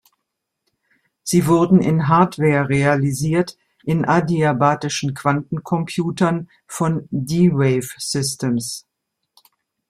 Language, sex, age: German, female, 60-69